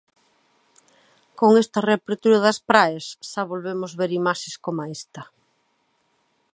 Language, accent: Galician, Atlántico (seseo e gheada)